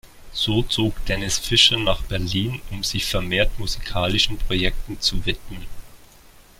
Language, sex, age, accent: German, male, 30-39, Schweizerdeutsch